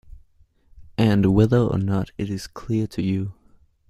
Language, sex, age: English, male, 19-29